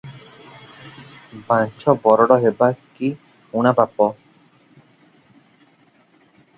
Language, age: Odia, 19-29